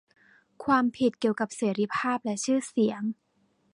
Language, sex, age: Thai, female, 19-29